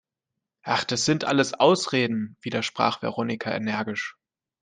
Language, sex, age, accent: German, male, 19-29, Deutschland Deutsch